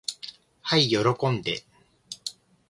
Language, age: Japanese, 19-29